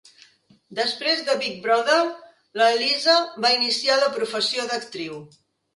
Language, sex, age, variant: Catalan, female, 60-69, Central